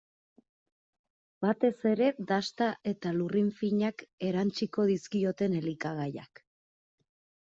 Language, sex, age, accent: Basque, female, 30-39, Erdialdekoa edo Nafarra (Gipuzkoa, Nafarroa)